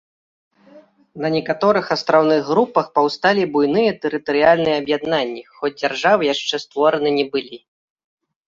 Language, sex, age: Belarusian, male, 30-39